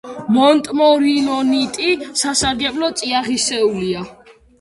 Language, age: Georgian, under 19